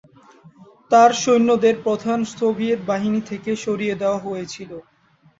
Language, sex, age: Bengali, male, 19-29